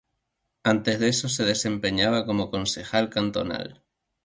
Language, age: Spanish, 19-29